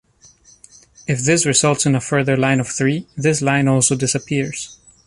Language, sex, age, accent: English, male, 30-39, United States English